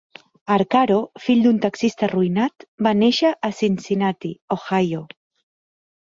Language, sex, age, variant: Catalan, female, 30-39, Central